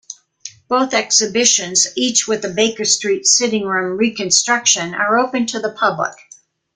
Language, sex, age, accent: English, female, 70-79, United States English